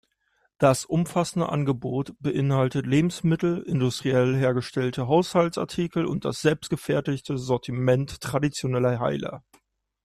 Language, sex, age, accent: German, male, 19-29, Deutschland Deutsch